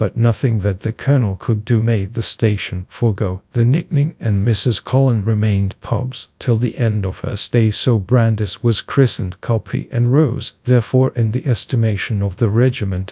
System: TTS, GradTTS